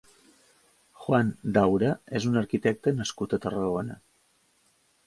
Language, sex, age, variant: Catalan, male, 50-59, Central